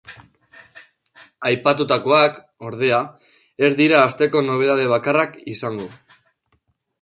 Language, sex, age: Basque, male, under 19